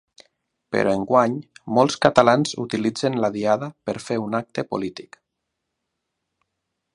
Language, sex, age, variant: Catalan, male, 40-49, Nord-Occidental